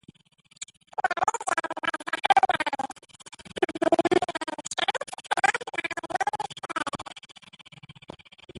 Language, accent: English, Welsh English